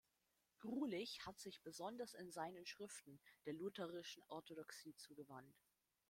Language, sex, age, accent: German, female, 30-39, Deutschland Deutsch